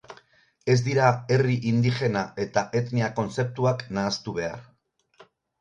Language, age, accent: Basque, 60-69, Erdialdekoa edo Nafarra (Gipuzkoa, Nafarroa)